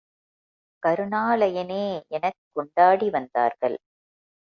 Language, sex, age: Tamil, female, 50-59